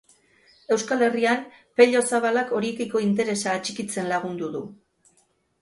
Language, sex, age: Basque, female, 50-59